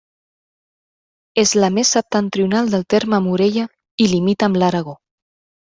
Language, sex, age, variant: Catalan, female, 19-29, Central